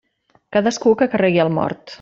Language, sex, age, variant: Catalan, female, 40-49, Central